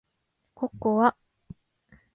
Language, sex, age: Japanese, female, 19-29